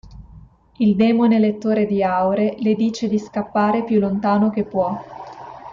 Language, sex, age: Italian, female, 19-29